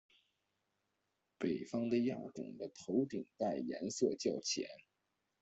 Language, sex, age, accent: Chinese, male, 19-29, 出生地：北京市